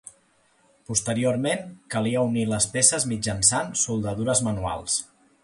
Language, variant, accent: Catalan, Central, central